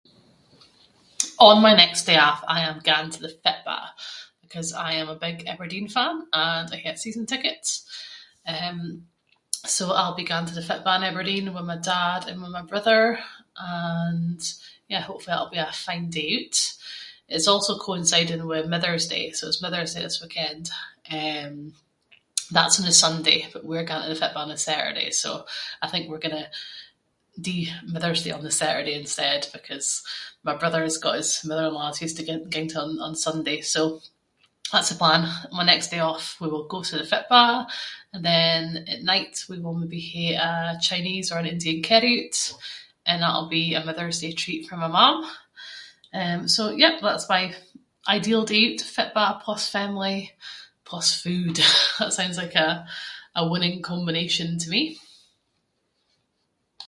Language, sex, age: Scots, female, 30-39